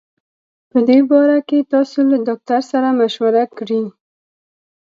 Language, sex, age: Pashto, female, 19-29